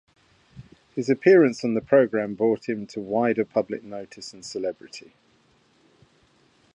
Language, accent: English, England English